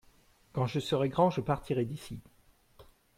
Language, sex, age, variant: French, male, 30-39, Français de métropole